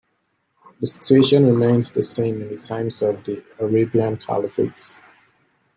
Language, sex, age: English, male, 19-29